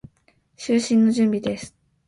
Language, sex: Japanese, female